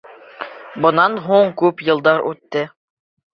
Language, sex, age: Bashkir, male, under 19